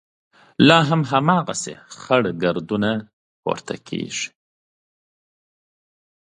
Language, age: Pashto, 30-39